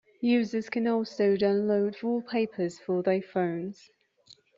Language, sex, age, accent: English, female, 19-29, England English